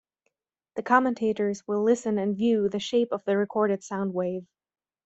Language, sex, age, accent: English, female, 19-29, United States English